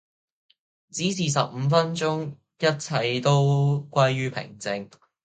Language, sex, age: Cantonese, male, under 19